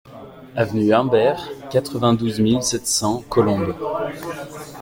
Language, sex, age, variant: French, male, 19-29, Français de métropole